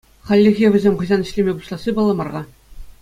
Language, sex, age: Chuvash, male, 40-49